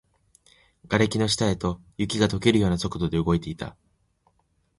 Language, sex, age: Japanese, male, 19-29